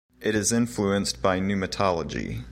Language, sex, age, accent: English, male, 19-29, United States English